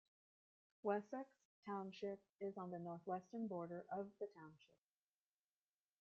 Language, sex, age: English, female, 40-49